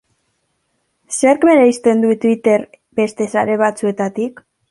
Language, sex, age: Basque, female, under 19